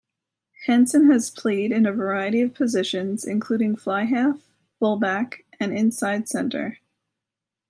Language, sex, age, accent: English, female, 30-39, United States English